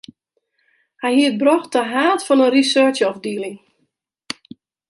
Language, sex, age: Western Frisian, female, 40-49